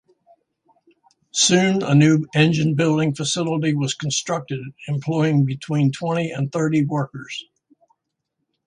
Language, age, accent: English, 60-69, United States English